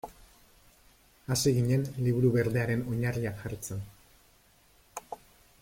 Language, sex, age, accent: Basque, male, 30-39, Erdialdekoa edo Nafarra (Gipuzkoa, Nafarroa)